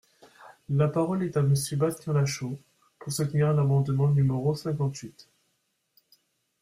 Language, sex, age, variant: French, male, 19-29, Français de métropole